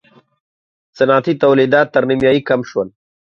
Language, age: Pashto, 30-39